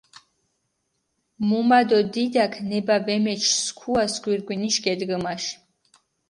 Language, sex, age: Mingrelian, female, 19-29